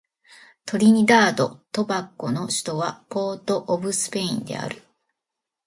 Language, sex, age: Japanese, female, 40-49